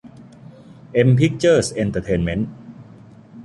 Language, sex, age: Thai, male, 40-49